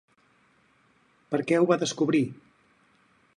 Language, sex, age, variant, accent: Catalan, male, 40-49, Central, central